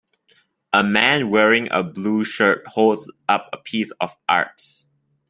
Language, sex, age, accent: English, male, 19-29, Malaysian English